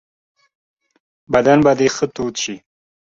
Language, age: Pashto, 30-39